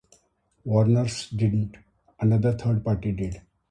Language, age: English, 40-49